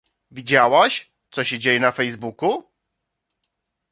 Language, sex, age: Polish, male, 40-49